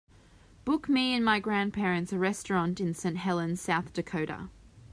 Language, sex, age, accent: English, female, 19-29, Australian English